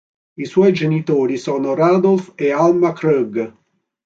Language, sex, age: Italian, male, 40-49